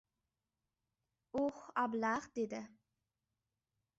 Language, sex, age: Uzbek, female, under 19